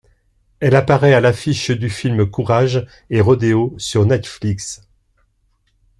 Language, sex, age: French, male, 60-69